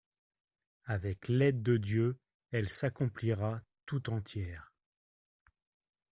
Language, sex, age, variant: French, male, 30-39, Français de métropole